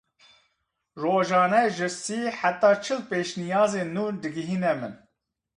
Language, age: Kurdish, 30-39